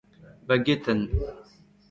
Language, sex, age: Breton, male, 19-29